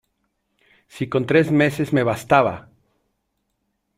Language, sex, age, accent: Spanish, male, 30-39, México